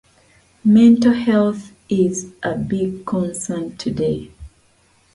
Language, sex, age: English, female, 30-39